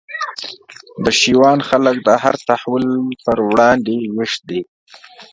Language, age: Pashto, 30-39